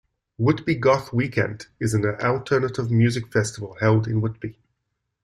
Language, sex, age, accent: English, male, 40-49, Southern African (South Africa, Zimbabwe, Namibia)